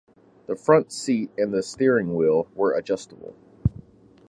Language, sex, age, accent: English, male, 19-29, United States English